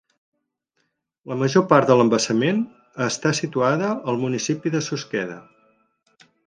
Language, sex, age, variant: Catalan, male, 60-69, Central